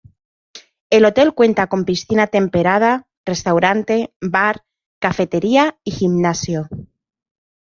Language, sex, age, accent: Spanish, female, 40-49, España: Centro-Sur peninsular (Madrid, Toledo, Castilla-La Mancha)